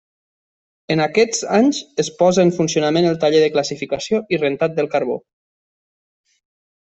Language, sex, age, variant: Catalan, male, 19-29, Nord-Occidental